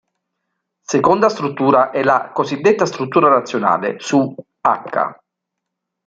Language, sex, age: Italian, male, 40-49